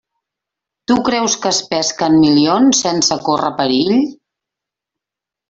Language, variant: Catalan, Central